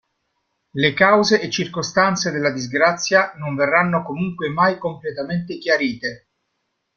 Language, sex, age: Italian, male, 40-49